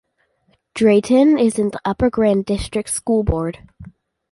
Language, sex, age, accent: English, female, under 19, United States English